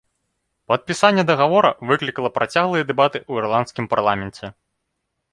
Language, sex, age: Belarusian, male, 19-29